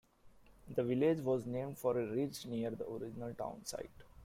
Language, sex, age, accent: English, male, 30-39, India and South Asia (India, Pakistan, Sri Lanka)